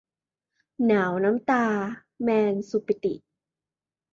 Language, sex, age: Thai, female, 19-29